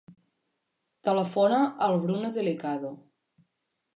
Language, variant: Catalan, Central